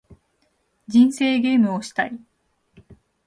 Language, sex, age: Japanese, female, 19-29